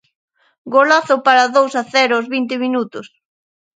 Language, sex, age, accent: Galician, female, 30-39, Central (gheada)